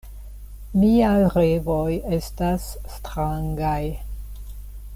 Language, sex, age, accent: Esperanto, female, 60-69, Internacia